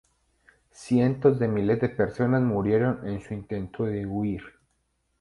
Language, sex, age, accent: Spanish, male, 19-29, Andino-Pacífico: Colombia, Perú, Ecuador, oeste de Bolivia y Venezuela andina